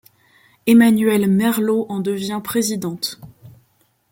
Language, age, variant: French, 19-29, Français de métropole